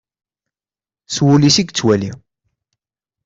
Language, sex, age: Kabyle, male, 30-39